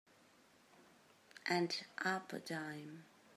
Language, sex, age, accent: English, female, 19-29, United States English